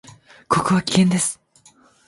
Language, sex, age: Japanese, male, 19-29